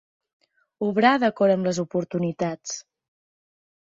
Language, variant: Catalan, Central